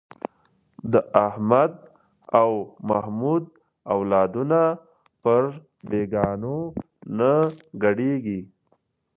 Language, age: Pashto, 19-29